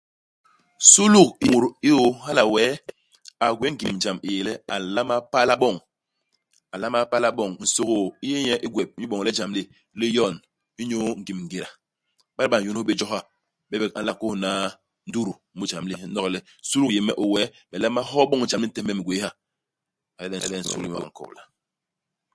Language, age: Basaa, 40-49